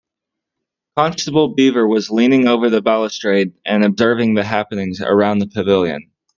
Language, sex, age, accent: English, male, 19-29, United States English